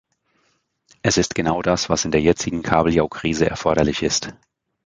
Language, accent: German, Deutschland Deutsch